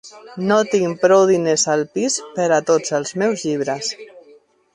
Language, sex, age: Catalan, female, 40-49